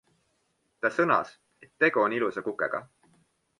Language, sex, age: Estonian, male, 19-29